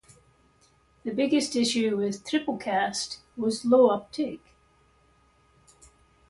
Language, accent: English, Scottish English